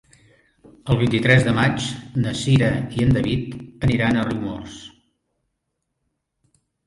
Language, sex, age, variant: Catalan, male, 60-69, Central